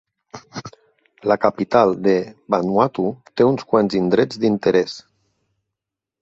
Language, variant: Catalan, Nord-Occidental